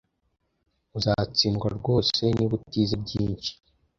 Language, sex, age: Kinyarwanda, male, under 19